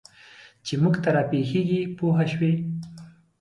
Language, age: Pashto, 30-39